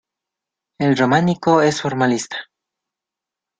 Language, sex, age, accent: Spanish, male, 19-29, Andino-Pacífico: Colombia, Perú, Ecuador, oeste de Bolivia y Venezuela andina